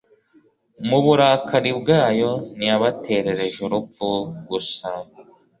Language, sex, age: Kinyarwanda, male, 19-29